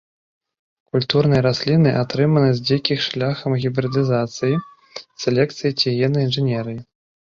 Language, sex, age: Belarusian, male, 19-29